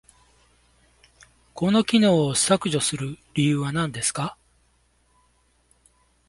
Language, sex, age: Japanese, male, 50-59